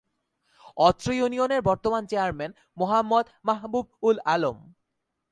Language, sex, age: Bengali, male, 19-29